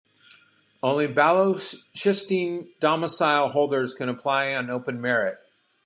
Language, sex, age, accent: English, male, 50-59, United States English